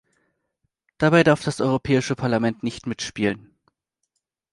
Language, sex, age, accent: German, male, 19-29, Deutschland Deutsch